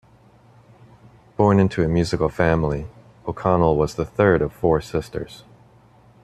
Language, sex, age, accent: English, male, 40-49, United States English